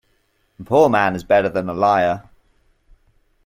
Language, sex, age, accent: English, male, 19-29, England English